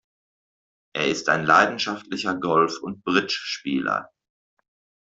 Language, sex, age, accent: German, male, 50-59, Deutschland Deutsch